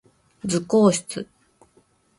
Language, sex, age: Japanese, female, 40-49